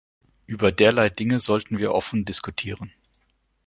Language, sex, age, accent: German, male, 50-59, Deutschland Deutsch